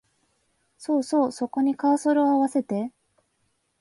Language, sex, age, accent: Japanese, female, 19-29, 関東